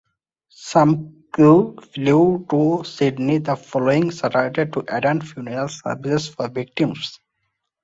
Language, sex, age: English, male, 19-29